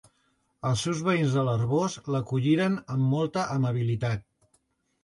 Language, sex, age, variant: Catalan, male, 50-59, Central